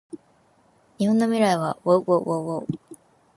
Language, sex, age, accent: Japanese, female, 19-29, 標準語